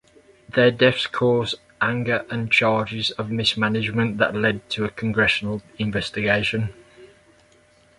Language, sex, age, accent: English, male, 40-49, England English